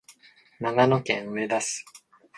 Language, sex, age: Japanese, male, 19-29